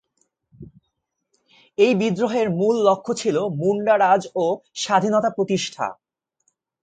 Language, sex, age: Bengali, male, 19-29